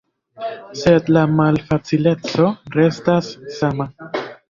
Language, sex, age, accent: Esperanto, male, 19-29, Internacia